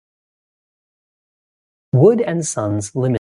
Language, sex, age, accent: English, male, 19-29, United States English